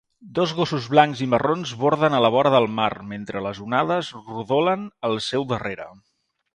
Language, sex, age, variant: Catalan, male, 30-39, Central